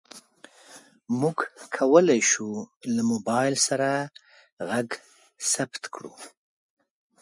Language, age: Pashto, 40-49